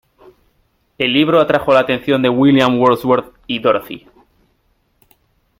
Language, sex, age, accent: Spanish, male, 30-39, España: Norte peninsular (Asturias, Castilla y León, Cantabria, País Vasco, Navarra, Aragón, La Rioja, Guadalajara, Cuenca)